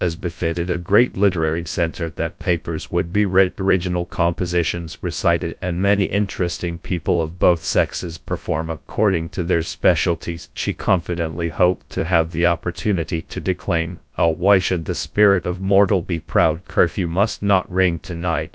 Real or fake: fake